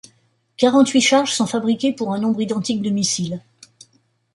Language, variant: French, Français de métropole